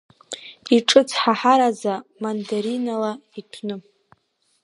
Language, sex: Abkhazian, female